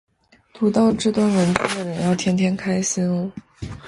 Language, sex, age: Chinese, female, 19-29